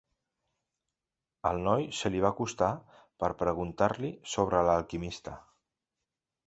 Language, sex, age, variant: Catalan, male, 40-49, Central